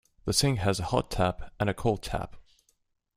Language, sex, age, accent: English, male, 30-39, United States English